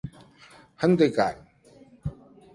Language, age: Indonesian, 50-59